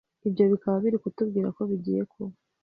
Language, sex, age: Kinyarwanda, female, 30-39